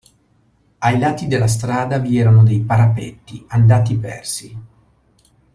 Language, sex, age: Italian, male, 50-59